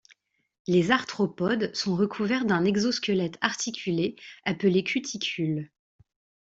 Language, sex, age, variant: French, female, 30-39, Français de métropole